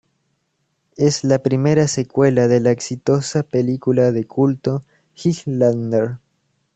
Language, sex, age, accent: Spanish, male, under 19, Rioplatense: Argentina, Uruguay, este de Bolivia, Paraguay